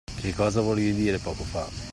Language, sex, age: Italian, male, 50-59